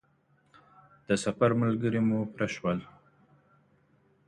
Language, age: Pashto, 30-39